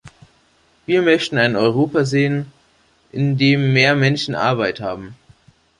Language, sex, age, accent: German, male, under 19, Deutschland Deutsch